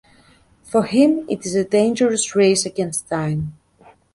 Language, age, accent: English, 30-39, United States English